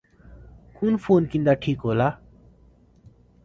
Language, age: Nepali, 19-29